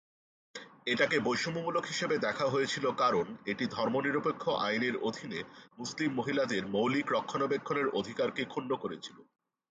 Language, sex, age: Bengali, male, 40-49